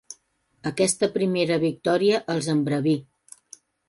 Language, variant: Catalan, Central